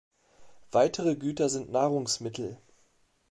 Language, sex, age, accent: German, male, 40-49, Deutschland Deutsch